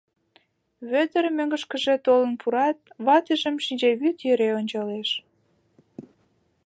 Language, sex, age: Mari, female, under 19